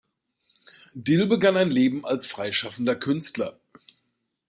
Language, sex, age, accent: German, male, 50-59, Deutschland Deutsch